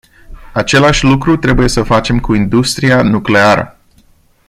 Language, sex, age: Romanian, male, 30-39